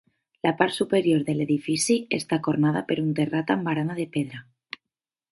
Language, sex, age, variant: Catalan, female, 19-29, Nord-Occidental